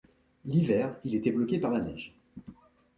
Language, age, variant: French, 40-49, Français de métropole